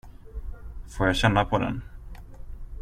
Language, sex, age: Swedish, male, 30-39